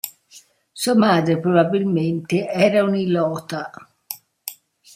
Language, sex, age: Italian, female, 60-69